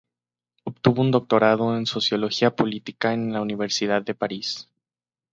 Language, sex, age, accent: Spanish, female, 19-29, México